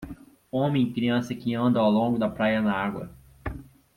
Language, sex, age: Portuguese, male, 19-29